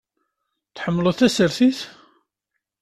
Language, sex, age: Kabyle, male, 40-49